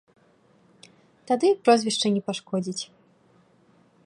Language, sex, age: Belarusian, female, 19-29